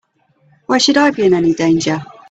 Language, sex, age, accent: English, female, 30-39, England English